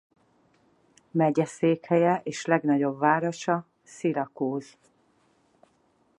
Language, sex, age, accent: Hungarian, female, 40-49, budapesti